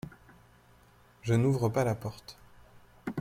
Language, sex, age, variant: French, male, 19-29, Français de métropole